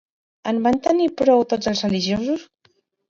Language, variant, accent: Catalan, Central, central